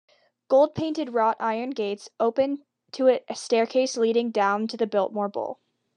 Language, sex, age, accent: English, female, under 19, United States English